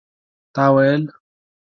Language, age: Pashto, 19-29